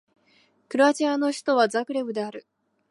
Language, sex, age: Japanese, female, 19-29